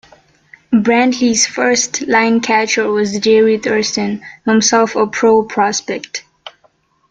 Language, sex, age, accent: English, female, 19-29, United States English